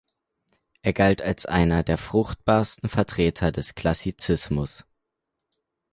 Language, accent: German, Deutschland Deutsch